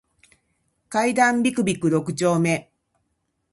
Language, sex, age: Japanese, female, 50-59